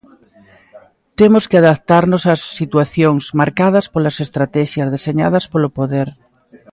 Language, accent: Galician, Oriental (común en zona oriental)